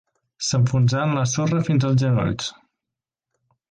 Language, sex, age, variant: Catalan, male, 19-29, Central